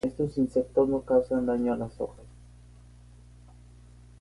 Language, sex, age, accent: Spanish, male, 19-29, México